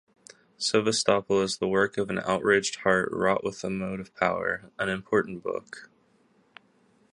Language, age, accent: English, under 19, United States English